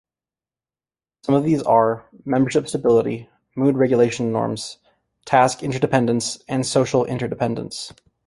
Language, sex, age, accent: English, male, 19-29, United States English